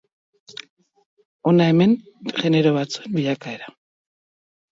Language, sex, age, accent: Basque, female, 40-49, Mendebalekoa (Araba, Bizkaia, Gipuzkoako mendebaleko herri batzuk)